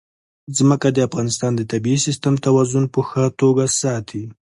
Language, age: Pashto, 30-39